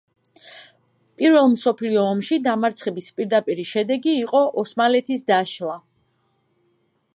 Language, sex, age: Georgian, female, 19-29